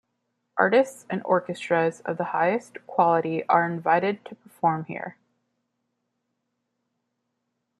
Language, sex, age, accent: English, female, 19-29, United States English